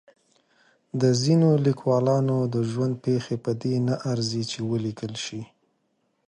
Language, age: Pashto, 40-49